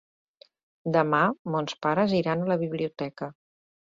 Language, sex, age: Catalan, female, 60-69